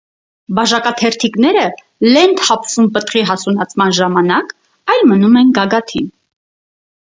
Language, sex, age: Armenian, female, 30-39